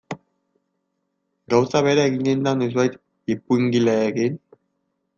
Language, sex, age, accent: Basque, male, 19-29, Erdialdekoa edo Nafarra (Gipuzkoa, Nafarroa)